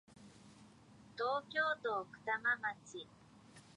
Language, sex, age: Japanese, male, 19-29